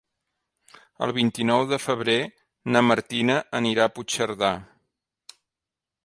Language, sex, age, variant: Catalan, male, 40-49, Central